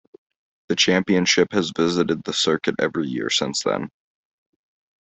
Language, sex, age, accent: English, male, 19-29, United States English